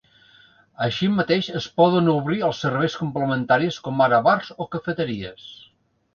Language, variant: Catalan, Central